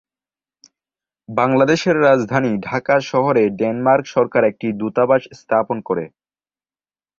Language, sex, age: Bengali, male, under 19